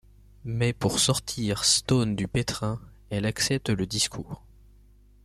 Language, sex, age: French, male, under 19